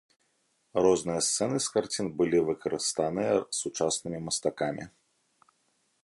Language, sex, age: Belarusian, male, 30-39